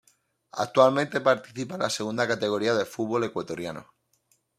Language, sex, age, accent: Spanish, male, 30-39, España: Sur peninsular (Andalucia, Extremadura, Murcia)